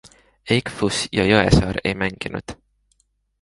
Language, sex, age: Estonian, male, 19-29